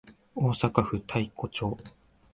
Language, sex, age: Japanese, male, 19-29